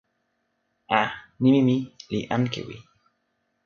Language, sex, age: Toki Pona, male, 19-29